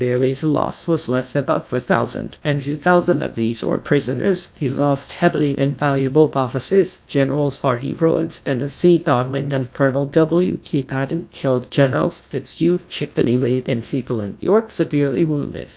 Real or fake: fake